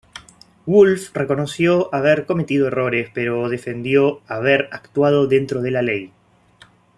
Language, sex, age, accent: Spanish, male, 19-29, Rioplatense: Argentina, Uruguay, este de Bolivia, Paraguay